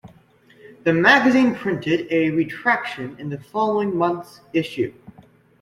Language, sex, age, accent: English, male, under 19, United States English